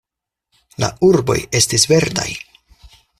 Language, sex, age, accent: Esperanto, male, 19-29, Internacia